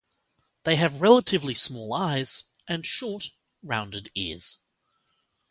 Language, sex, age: English, male, 19-29